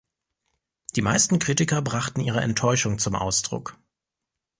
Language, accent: German, Deutschland Deutsch